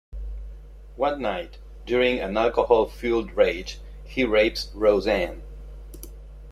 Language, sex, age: English, male, 50-59